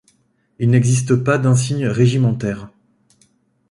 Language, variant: French, Français de métropole